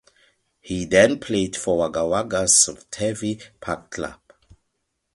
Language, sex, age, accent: English, male, 30-39, Southern African (South Africa, Zimbabwe, Namibia)